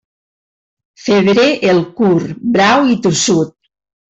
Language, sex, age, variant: Catalan, female, 50-59, Nord-Occidental